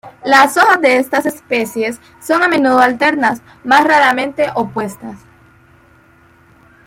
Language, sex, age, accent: Spanish, female, 19-29, América central